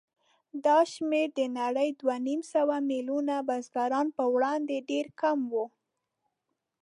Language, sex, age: Pashto, female, 19-29